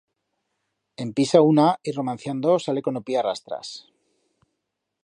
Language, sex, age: Aragonese, male, 40-49